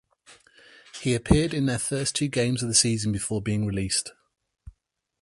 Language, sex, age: English, male, 30-39